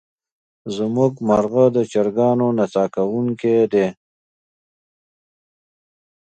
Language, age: Pashto, 30-39